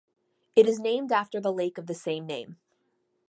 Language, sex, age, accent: English, female, 30-39, United States English